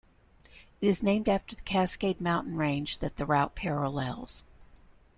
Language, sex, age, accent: English, female, 60-69, United States English